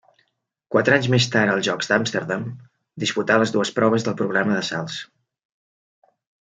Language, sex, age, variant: Catalan, male, 30-39, Central